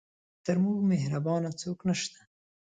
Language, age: Pashto, 30-39